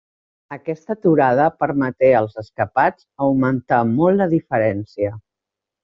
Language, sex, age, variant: Catalan, female, 50-59, Central